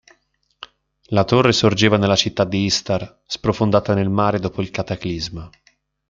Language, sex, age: Italian, male, 19-29